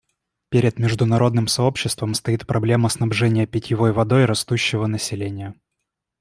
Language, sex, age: Russian, male, 19-29